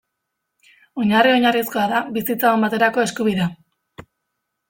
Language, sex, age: Basque, female, 19-29